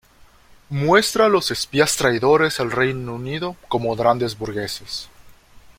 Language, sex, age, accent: Spanish, male, 19-29, México